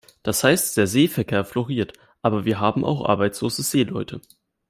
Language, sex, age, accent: German, male, 19-29, Deutschland Deutsch